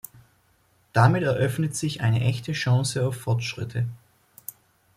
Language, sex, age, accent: German, male, 19-29, Deutschland Deutsch